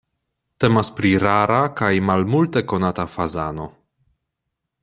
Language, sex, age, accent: Esperanto, male, 30-39, Internacia